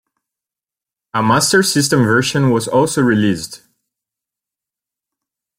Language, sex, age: English, male, 30-39